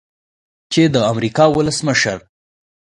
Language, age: Pashto, 19-29